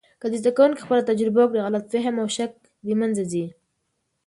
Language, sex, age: Pashto, female, 19-29